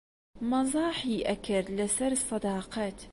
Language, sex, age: Central Kurdish, female, 19-29